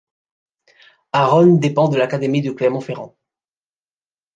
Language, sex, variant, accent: French, male, Français des départements et régions d'outre-mer, Français de La Réunion